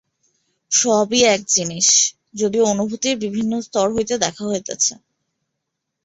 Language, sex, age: Bengali, female, 19-29